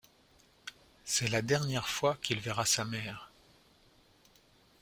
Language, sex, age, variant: French, male, 40-49, Français de métropole